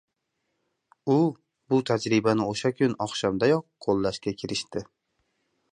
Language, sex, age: Uzbek, male, 19-29